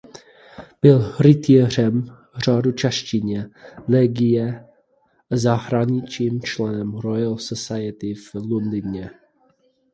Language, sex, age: Czech, male, 19-29